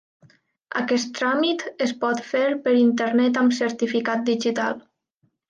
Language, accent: Catalan, valencià